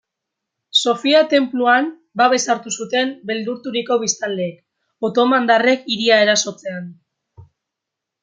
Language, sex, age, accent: Basque, female, under 19, Erdialdekoa edo Nafarra (Gipuzkoa, Nafarroa)